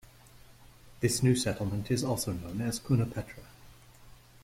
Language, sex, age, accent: English, male, 40-49, United States English